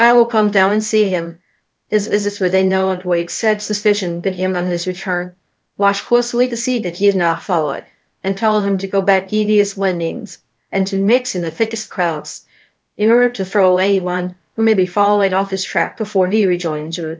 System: TTS, VITS